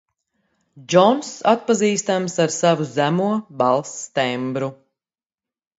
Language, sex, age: Latvian, female, 40-49